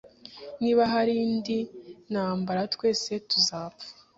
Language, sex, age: Kinyarwanda, female, 19-29